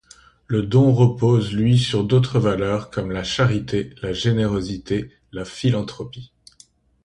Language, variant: French, Français d'Europe